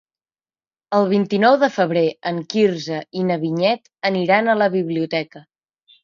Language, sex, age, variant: Catalan, male, under 19, Central